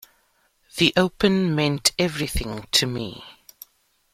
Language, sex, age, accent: English, female, 40-49, Southern African (South Africa, Zimbabwe, Namibia)